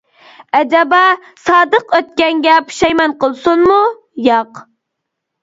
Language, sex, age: Uyghur, female, 30-39